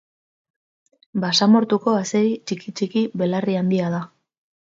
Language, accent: Basque, Mendebalekoa (Araba, Bizkaia, Gipuzkoako mendebaleko herri batzuk)